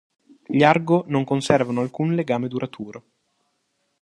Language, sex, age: Italian, male, 19-29